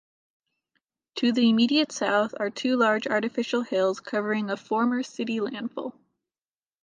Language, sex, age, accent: English, female, 19-29, United States English